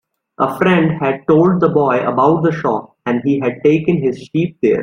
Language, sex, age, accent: English, male, 19-29, India and South Asia (India, Pakistan, Sri Lanka)